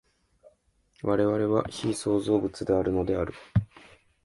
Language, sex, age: Japanese, male, 19-29